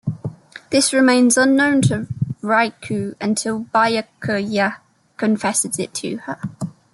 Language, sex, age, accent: English, female, 19-29, England English